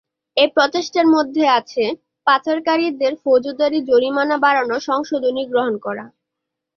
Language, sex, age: Bengali, female, 19-29